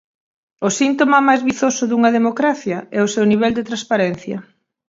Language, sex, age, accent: Galician, female, 40-49, Central (gheada)